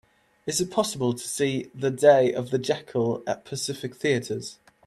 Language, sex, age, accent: English, male, 19-29, England English